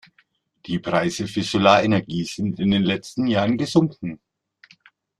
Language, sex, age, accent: German, male, 50-59, Deutschland Deutsch